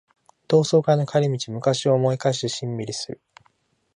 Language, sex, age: Japanese, male, 19-29